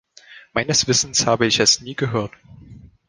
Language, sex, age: German, male, 19-29